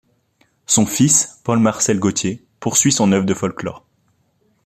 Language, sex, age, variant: French, male, 19-29, Français de métropole